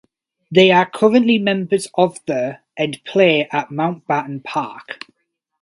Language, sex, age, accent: English, male, 19-29, England English